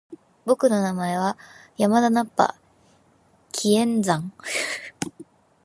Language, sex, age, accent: Japanese, female, 19-29, 標準語